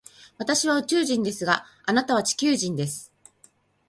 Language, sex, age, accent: Japanese, female, 40-49, 標準語